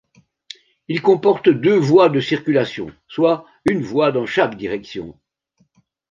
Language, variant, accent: French, Français d'Europe, Français de Belgique